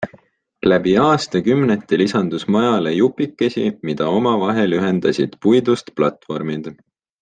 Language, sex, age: Estonian, male, 19-29